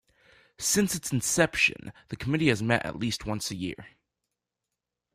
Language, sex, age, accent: English, male, under 19, United States English